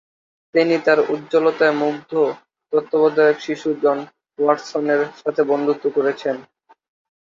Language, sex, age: Bengali, male, 19-29